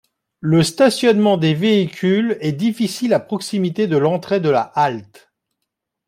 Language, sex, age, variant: French, male, 50-59, Français de métropole